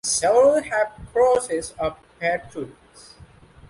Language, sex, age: English, male, 19-29